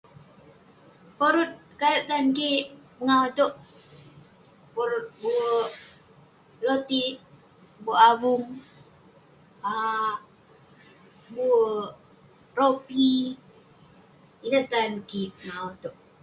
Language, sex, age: Western Penan, female, under 19